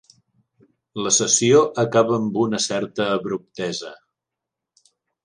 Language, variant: Catalan, Central